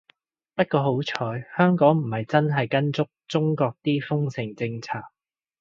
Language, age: Cantonese, 40-49